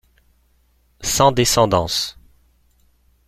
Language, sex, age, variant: French, male, 40-49, Français de métropole